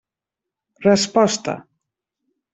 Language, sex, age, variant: Catalan, female, 40-49, Central